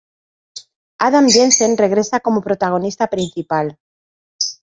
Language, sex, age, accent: Spanish, female, 40-49, España: Centro-Sur peninsular (Madrid, Toledo, Castilla-La Mancha)